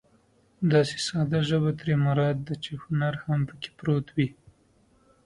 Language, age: Pashto, 19-29